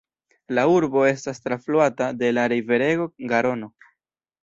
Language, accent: Esperanto, Internacia